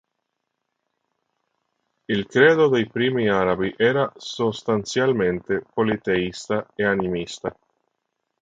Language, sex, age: Italian, male, 30-39